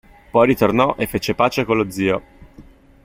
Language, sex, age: Italian, male, 30-39